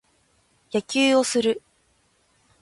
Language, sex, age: Japanese, female, under 19